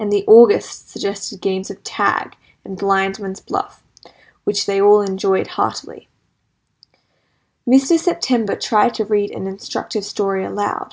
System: none